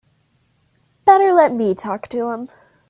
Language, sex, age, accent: English, female, under 19, United States English